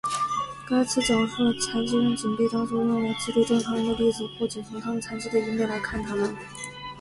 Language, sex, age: Chinese, female, 19-29